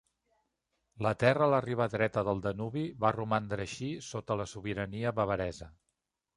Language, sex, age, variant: Catalan, male, 50-59, Central